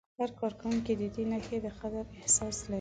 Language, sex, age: Pashto, female, 19-29